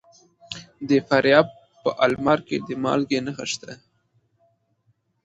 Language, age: Pashto, 19-29